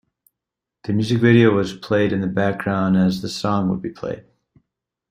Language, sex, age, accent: English, male, 30-39, United States English